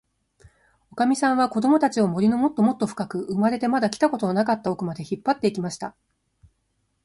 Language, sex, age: Japanese, female, under 19